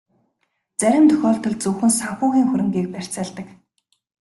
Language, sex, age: Mongolian, female, 19-29